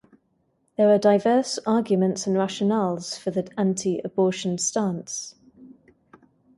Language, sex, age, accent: English, female, 30-39, England English